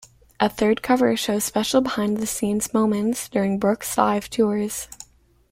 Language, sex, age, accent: English, female, under 19, United States English